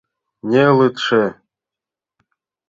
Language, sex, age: Mari, male, 40-49